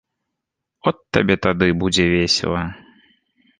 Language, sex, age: Belarusian, male, 19-29